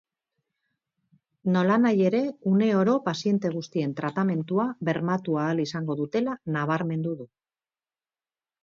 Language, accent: Basque, Mendebalekoa (Araba, Bizkaia, Gipuzkoako mendebaleko herri batzuk)